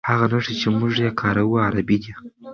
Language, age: Pashto, 19-29